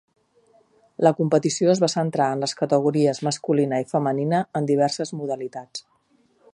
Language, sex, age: Catalan, female, 50-59